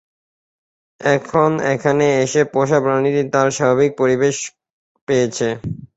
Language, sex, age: Bengali, male, 19-29